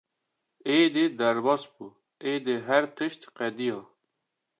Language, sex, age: Kurdish, male, under 19